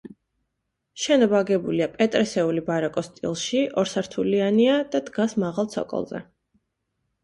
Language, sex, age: Georgian, female, 19-29